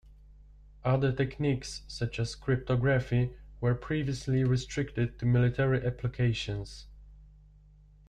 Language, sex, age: English, male, 19-29